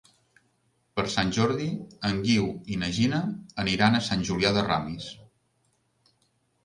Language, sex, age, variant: Catalan, male, 50-59, Central